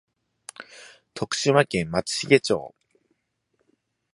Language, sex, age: Japanese, male, 19-29